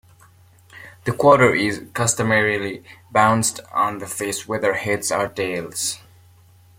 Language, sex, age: English, male, 19-29